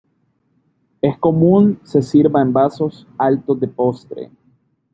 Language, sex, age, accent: Spanish, male, 19-29, América central